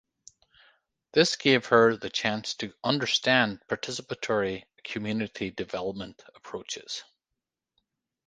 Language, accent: English, Canadian English; Irish English